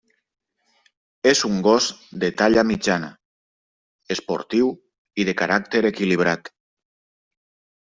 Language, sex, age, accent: Catalan, male, 30-39, valencià